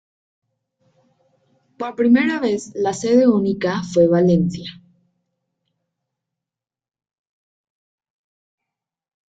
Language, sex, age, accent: Spanish, female, 19-29, México